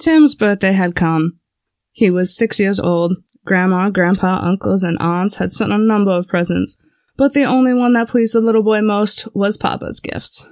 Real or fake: real